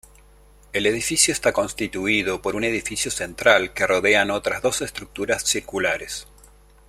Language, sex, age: Spanish, male, 50-59